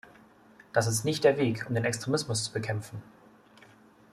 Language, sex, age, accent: German, male, 19-29, Deutschland Deutsch